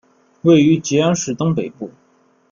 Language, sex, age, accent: Chinese, male, 19-29, 出生地：山东省